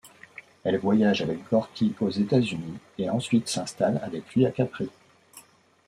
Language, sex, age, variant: French, male, 40-49, Français de métropole